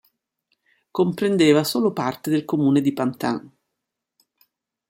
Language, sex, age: Italian, female, 60-69